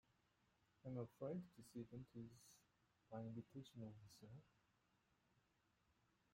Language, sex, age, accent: English, male, 50-59, United States English